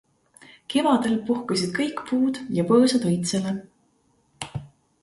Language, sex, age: Estonian, female, 19-29